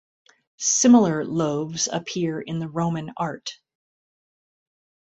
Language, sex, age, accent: English, female, 50-59, United States English